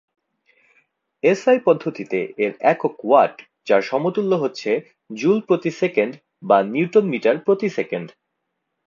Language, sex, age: Bengali, male, 19-29